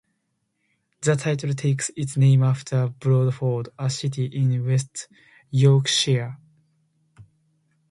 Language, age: English, 19-29